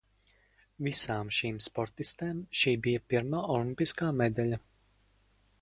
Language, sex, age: Latvian, male, under 19